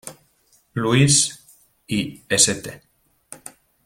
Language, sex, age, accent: Spanish, male, 30-39, España: Norte peninsular (Asturias, Castilla y León, Cantabria, País Vasco, Navarra, Aragón, La Rioja, Guadalajara, Cuenca)